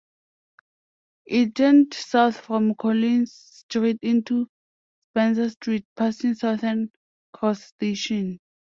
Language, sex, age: English, female, 19-29